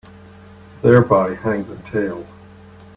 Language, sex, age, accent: English, male, 50-59, Canadian English